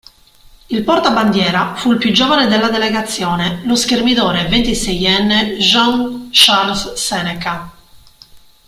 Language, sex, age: Italian, female, 40-49